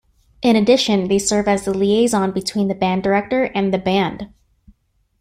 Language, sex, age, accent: English, female, 19-29, United States English